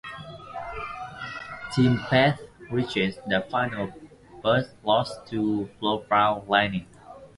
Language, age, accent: English, 19-29, United States English